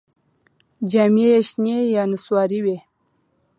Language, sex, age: Pashto, female, 19-29